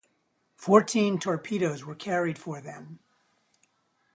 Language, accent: English, United States English